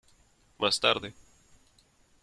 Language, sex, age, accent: Spanish, male, 30-39, Caribe: Cuba, Venezuela, Puerto Rico, República Dominicana, Panamá, Colombia caribeña, México caribeño, Costa del golfo de México